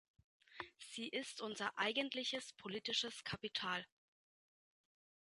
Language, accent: German, Deutschland Deutsch